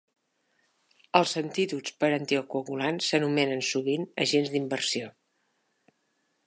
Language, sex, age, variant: Catalan, female, 60-69, Central